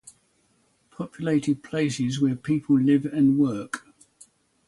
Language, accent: English, England English